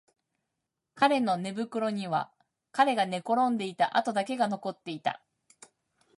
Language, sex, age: Japanese, female, 40-49